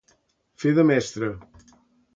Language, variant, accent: Catalan, Central, central